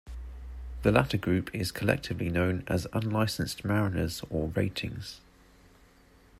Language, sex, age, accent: English, male, 30-39, England English